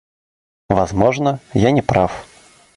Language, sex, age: Russian, male, under 19